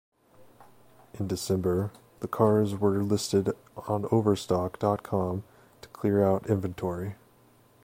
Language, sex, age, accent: English, male, 19-29, United States English